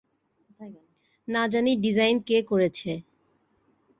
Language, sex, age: Bengali, female, 30-39